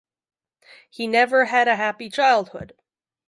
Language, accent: English, Canadian English